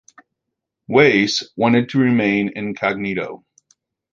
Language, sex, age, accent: English, male, 50-59, United States English